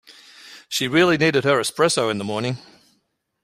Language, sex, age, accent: English, male, 40-49, Australian English